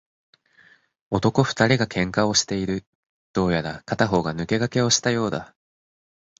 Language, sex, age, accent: Japanese, male, under 19, 標準語